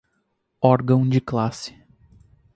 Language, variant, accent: Portuguese, Portuguese (Brasil), Paulista